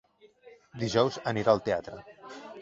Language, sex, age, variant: Catalan, male, 30-39, Central